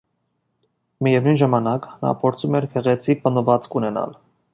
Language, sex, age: Armenian, male, 19-29